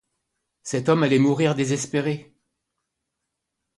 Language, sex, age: French, male, 60-69